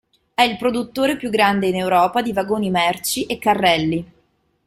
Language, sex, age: Italian, female, 30-39